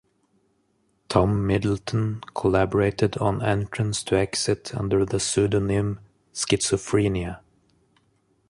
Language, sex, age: English, male, 30-39